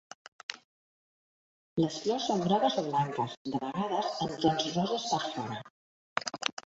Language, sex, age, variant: Catalan, female, 50-59, Central